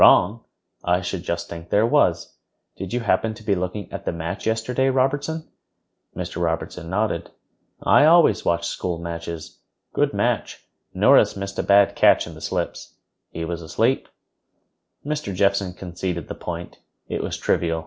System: none